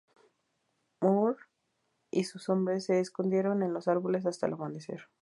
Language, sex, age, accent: Spanish, female, 19-29, México